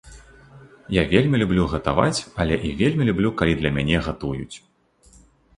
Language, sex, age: Belarusian, male, 30-39